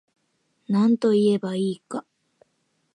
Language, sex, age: Japanese, female, 19-29